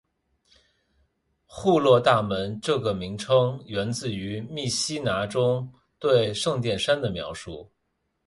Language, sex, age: Chinese, male, 19-29